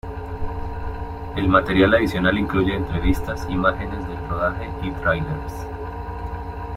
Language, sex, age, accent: Spanish, male, 30-39, Andino-Pacífico: Colombia, Perú, Ecuador, oeste de Bolivia y Venezuela andina